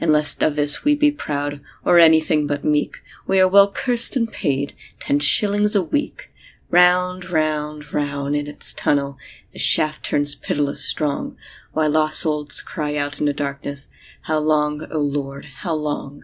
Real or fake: real